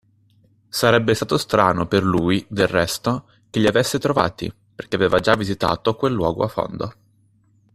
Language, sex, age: Italian, male, 19-29